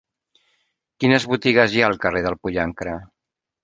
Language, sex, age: Catalan, male, 50-59